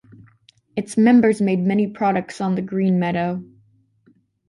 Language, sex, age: English, female, under 19